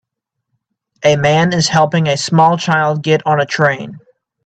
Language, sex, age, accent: English, male, 19-29, United States English